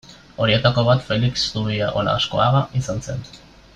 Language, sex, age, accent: Basque, male, 19-29, Mendebalekoa (Araba, Bizkaia, Gipuzkoako mendebaleko herri batzuk)